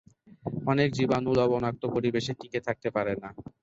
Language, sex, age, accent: Bengali, male, 19-29, Native; শুদ্ধ